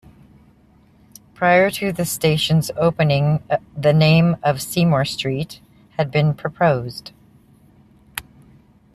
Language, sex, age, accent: English, female, 50-59, United States English